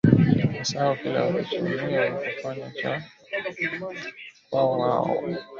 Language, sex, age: Swahili, male, 19-29